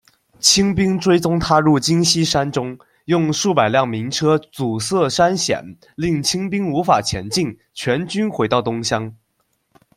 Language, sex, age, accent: Chinese, male, under 19, 出生地：江西省